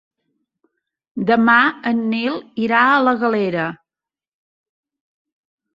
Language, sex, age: Catalan, female, 50-59